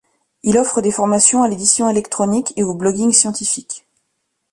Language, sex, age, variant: French, female, 30-39, Français de métropole